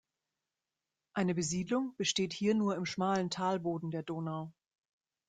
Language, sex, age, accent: German, female, 40-49, Deutschland Deutsch